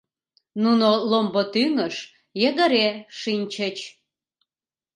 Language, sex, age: Mari, female, 40-49